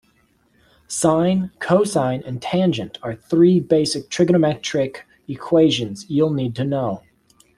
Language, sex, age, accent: English, male, 19-29, United States English